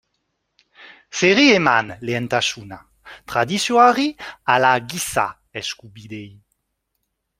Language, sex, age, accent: Basque, male, 40-49, Nafar-lapurtarra edo Zuberotarra (Lapurdi, Nafarroa Beherea, Zuberoa)